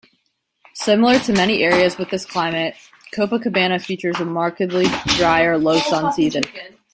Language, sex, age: English, female, 19-29